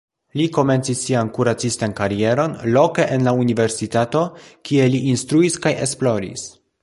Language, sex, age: Esperanto, male, 19-29